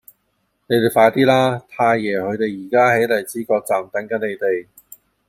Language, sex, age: Cantonese, male, 40-49